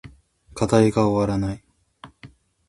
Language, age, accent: Japanese, 19-29, 標準語